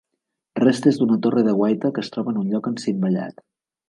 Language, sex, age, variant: Catalan, male, 50-59, Central